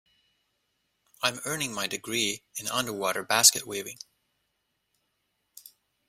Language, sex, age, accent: English, male, 30-39, United States English